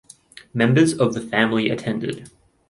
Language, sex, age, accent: English, male, 19-29, Australian English